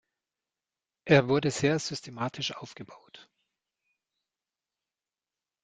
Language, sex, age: German, male, 40-49